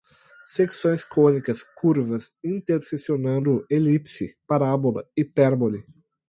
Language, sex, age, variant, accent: Portuguese, male, 19-29, Portuguese (Brasil), Gaucho